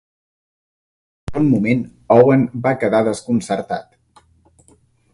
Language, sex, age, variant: Catalan, male, 19-29, Central